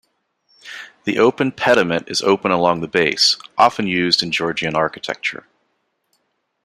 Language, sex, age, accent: English, male, 40-49, United States English